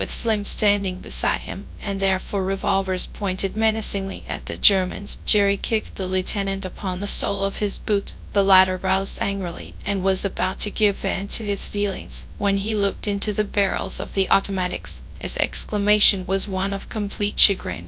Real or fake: fake